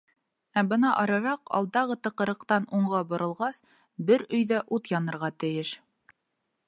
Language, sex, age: Bashkir, female, 19-29